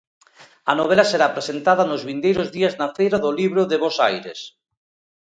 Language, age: Galician, 40-49